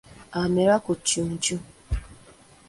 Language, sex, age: Ganda, female, 19-29